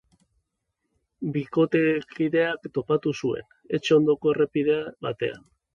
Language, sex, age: Basque, male, 30-39